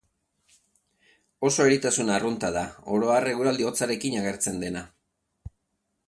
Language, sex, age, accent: Basque, male, 50-59, Erdialdekoa edo Nafarra (Gipuzkoa, Nafarroa)